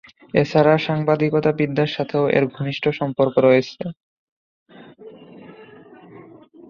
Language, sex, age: Bengali, male, under 19